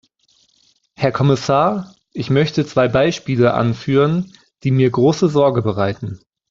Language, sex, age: German, male, 19-29